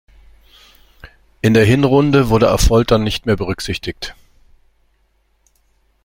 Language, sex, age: German, male, 40-49